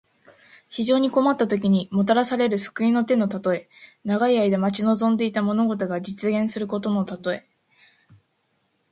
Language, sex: Japanese, female